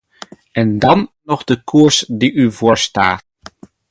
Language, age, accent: Dutch, 19-29, Nederlands Nederlands